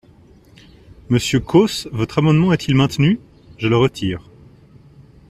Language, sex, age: French, male, 30-39